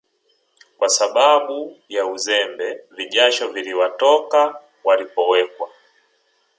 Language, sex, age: Swahili, male, 30-39